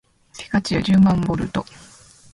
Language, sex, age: Japanese, female, 19-29